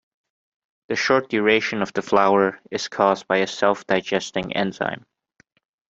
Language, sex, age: English, male, 19-29